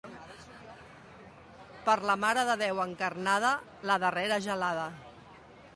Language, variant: Catalan, Central